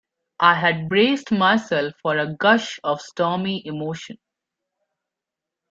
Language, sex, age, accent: English, male, 19-29, India and South Asia (India, Pakistan, Sri Lanka)